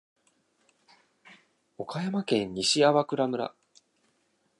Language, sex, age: Japanese, male, 19-29